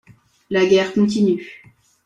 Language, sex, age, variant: French, male, under 19, Français de métropole